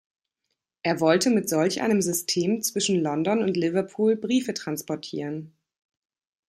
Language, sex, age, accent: German, female, 30-39, Deutschland Deutsch